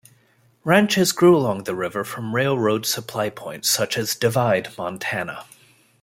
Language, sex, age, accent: English, male, 30-39, United States English